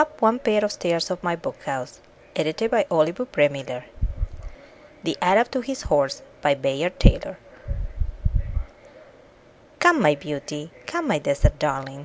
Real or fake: real